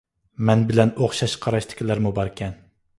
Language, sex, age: Uyghur, male, 19-29